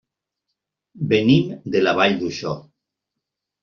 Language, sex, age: Catalan, male, 60-69